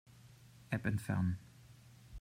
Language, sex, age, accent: German, male, 30-39, Deutschland Deutsch